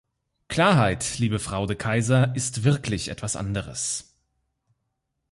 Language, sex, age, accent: German, male, 19-29, Deutschland Deutsch